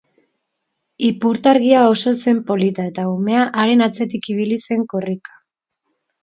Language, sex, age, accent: Basque, male, 19-29, Mendebalekoa (Araba, Bizkaia, Gipuzkoako mendebaleko herri batzuk)